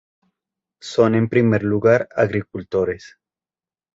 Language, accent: Spanish, Andino-Pacífico: Colombia, Perú, Ecuador, oeste de Bolivia y Venezuela andina